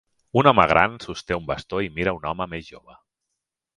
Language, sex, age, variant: Catalan, male, 40-49, Central